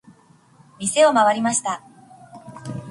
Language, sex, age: Japanese, female, 19-29